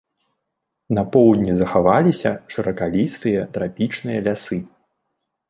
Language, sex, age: Belarusian, male, 30-39